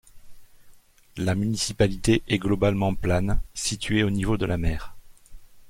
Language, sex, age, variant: French, male, 40-49, Français de métropole